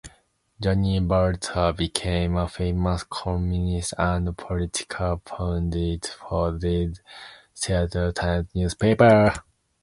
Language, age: English, 19-29